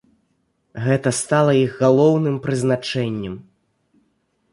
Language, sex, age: Belarusian, male, 19-29